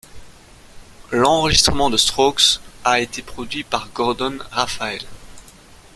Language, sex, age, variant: French, male, 30-39, Français de métropole